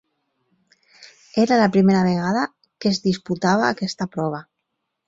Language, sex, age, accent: Catalan, female, 40-49, valencià